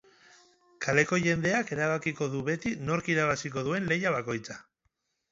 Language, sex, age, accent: Basque, male, 30-39, Mendebalekoa (Araba, Bizkaia, Gipuzkoako mendebaleko herri batzuk)